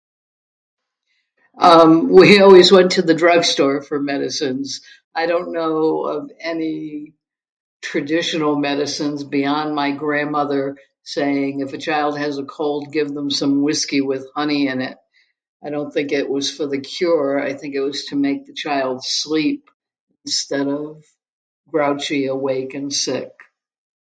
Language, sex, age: English, female, 70-79